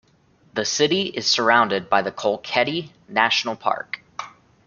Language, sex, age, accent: English, male, 19-29, United States English